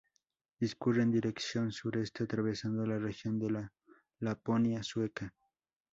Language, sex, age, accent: Spanish, male, under 19, México